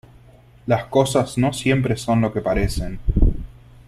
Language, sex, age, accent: Spanish, male, 19-29, Rioplatense: Argentina, Uruguay, este de Bolivia, Paraguay